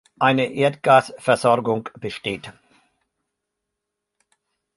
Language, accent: German, Deutschland Deutsch